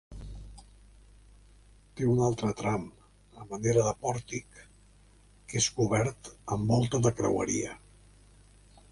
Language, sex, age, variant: Catalan, male, 70-79, Central